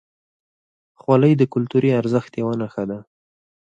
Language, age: Pashto, 19-29